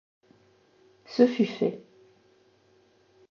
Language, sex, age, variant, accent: French, female, 40-49, Français d'Europe, Français de Suisse